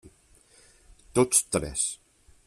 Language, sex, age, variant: Catalan, male, 50-59, Central